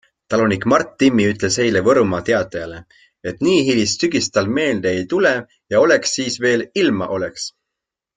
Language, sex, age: Estonian, male, 19-29